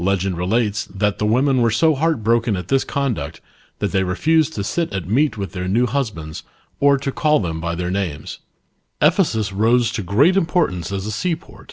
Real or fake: real